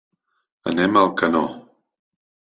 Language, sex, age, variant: Catalan, male, 40-49, Central